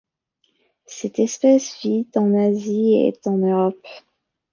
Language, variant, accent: French, Français d'Amérique du Nord, Français des États-Unis